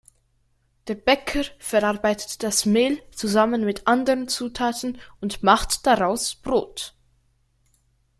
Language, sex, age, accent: German, male, under 19, Schweizerdeutsch